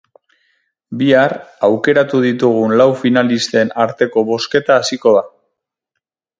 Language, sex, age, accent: Basque, male, 30-39, Erdialdekoa edo Nafarra (Gipuzkoa, Nafarroa)